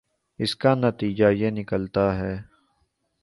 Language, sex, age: Urdu, male, 19-29